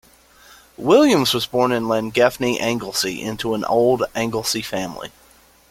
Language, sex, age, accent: English, male, 30-39, United States English